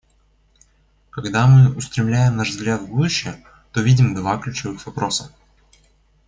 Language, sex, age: Russian, male, under 19